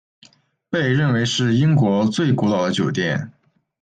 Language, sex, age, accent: Chinese, male, 19-29, 出生地：山东省